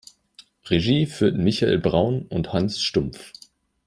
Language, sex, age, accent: German, male, 19-29, Deutschland Deutsch